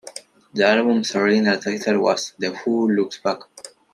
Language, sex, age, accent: English, male, under 19, United States English